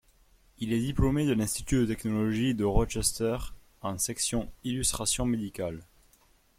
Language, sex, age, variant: French, male, 19-29, Français de métropole